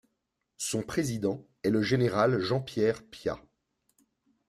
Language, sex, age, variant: French, male, 40-49, Français de métropole